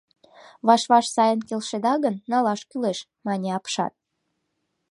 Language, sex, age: Mari, female, 19-29